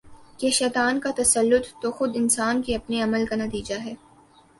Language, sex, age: Urdu, female, 19-29